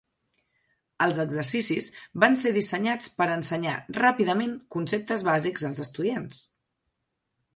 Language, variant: Catalan, Central